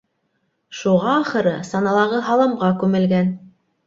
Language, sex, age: Bashkir, female, 30-39